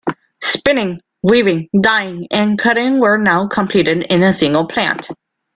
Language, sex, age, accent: English, male, under 19, United States English